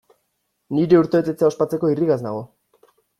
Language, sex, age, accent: Basque, male, 19-29, Erdialdekoa edo Nafarra (Gipuzkoa, Nafarroa)